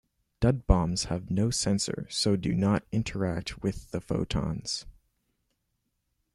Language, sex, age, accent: English, male, under 19, Canadian English